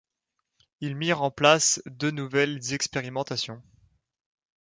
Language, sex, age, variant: French, male, 19-29, Français de métropole